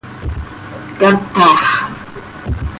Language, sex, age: Seri, female, 40-49